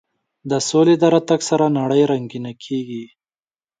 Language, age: Pashto, 19-29